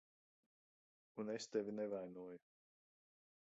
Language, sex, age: Latvian, male, 30-39